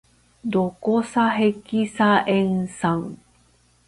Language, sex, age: Japanese, female, 50-59